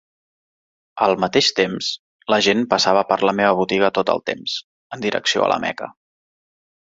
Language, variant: Catalan, Central